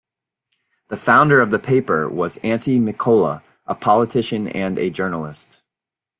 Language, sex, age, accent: English, male, 40-49, United States English